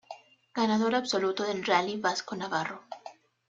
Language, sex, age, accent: Spanish, female, 19-29, México